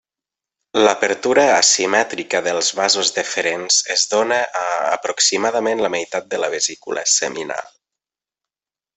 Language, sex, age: Catalan, male, 30-39